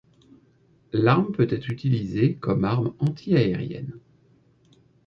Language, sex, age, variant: French, male, 30-39, Français de métropole